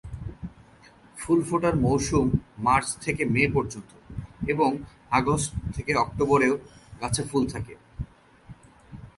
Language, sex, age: Bengali, male, 30-39